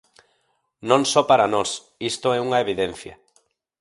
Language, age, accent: Galician, 40-49, Normativo (estándar)